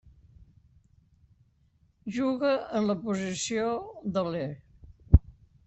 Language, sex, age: Catalan, female, 90+